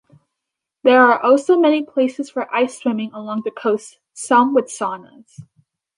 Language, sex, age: English, female, under 19